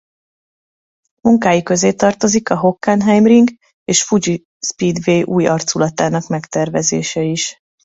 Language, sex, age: Hungarian, female, 30-39